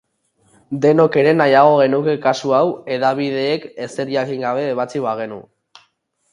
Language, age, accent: Basque, 19-29, Erdialdekoa edo Nafarra (Gipuzkoa, Nafarroa)